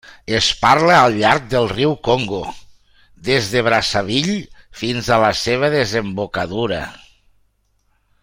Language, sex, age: Catalan, male, 60-69